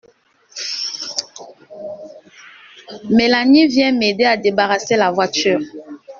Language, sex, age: French, female, 19-29